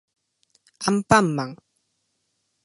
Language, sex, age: Japanese, male, 19-29